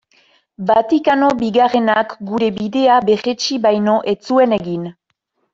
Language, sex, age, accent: Basque, female, 19-29, Nafar-lapurtarra edo Zuberotarra (Lapurdi, Nafarroa Beherea, Zuberoa)